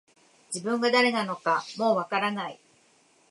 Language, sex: Japanese, female